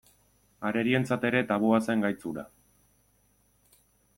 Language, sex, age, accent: Basque, male, 19-29, Erdialdekoa edo Nafarra (Gipuzkoa, Nafarroa)